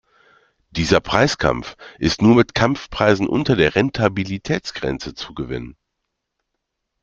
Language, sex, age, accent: German, male, 30-39, Deutschland Deutsch